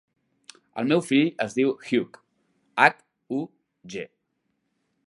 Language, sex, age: Catalan, male, 19-29